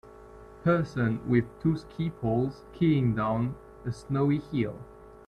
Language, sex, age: English, male, 19-29